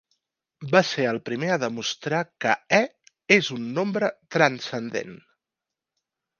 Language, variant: Catalan, Central